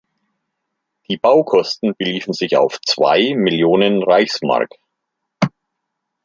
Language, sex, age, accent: German, male, 50-59, Deutschland Deutsch